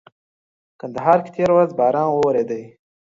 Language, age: Pashto, under 19